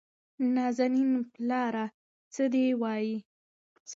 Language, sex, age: Pashto, female, 30-39